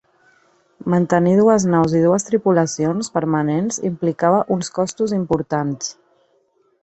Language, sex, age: Catalan, female, 40-49